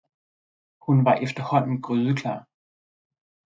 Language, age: Danish, 30-39